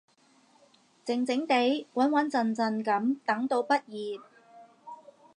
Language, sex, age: Cantonese, female, 40-49